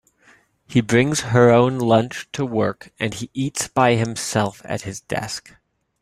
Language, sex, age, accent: English, male, 30-39, United States English